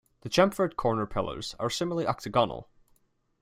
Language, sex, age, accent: English, male, 19-29, England English